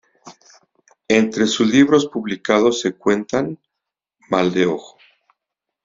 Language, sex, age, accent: Spanish, male, 40-49, México